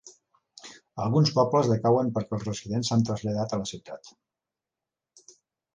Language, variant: Catalan, Central